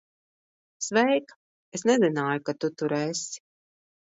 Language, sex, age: Latvian, female, 50-59